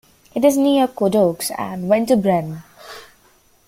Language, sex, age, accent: English, female, under 19, United States English